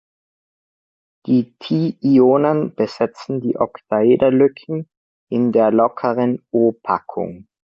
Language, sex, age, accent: German, male, under 19, Österreichisches Deutsch